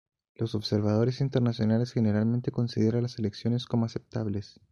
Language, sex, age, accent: Spanish, male, 19-29, Chileno: Chile, Cuyo